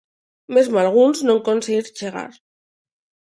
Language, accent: Galician, Neofalante